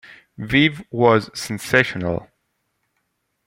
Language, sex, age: English, male, 19-29